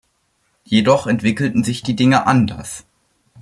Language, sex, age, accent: German, male, under 19, Deutschland Deutsch